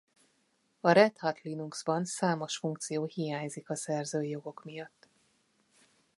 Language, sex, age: Hungarian, female, 40-49